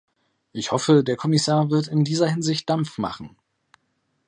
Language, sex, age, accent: German, male, 19-29, Deutschland Deutsch